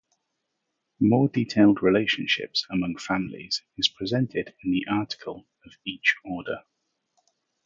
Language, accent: English, Welsh English